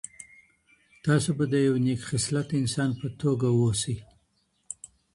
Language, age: Pashto, 60-69